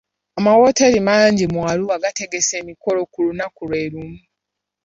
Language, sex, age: Ganda, female, 19-29